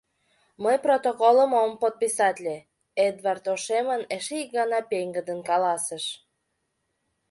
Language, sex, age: Mari, female, 19-29